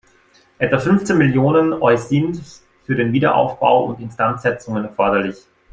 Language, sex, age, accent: German, male, 30-39, Österreichisches Deutsch